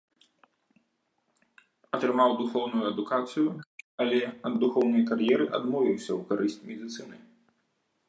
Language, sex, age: Belarusian, male, 19-29